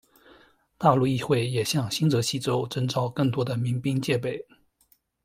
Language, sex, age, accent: Chinese, male, 19-29, 出生地：江苏省